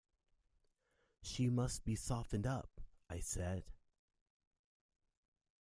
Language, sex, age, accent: English, male, 40-49, United States English